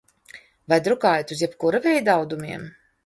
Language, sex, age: Latvian, female, 50-59